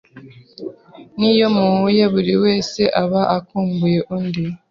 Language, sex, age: Kinyarwanda, female, 30-39